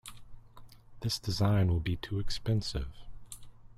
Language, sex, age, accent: English, male, 30-39, United States English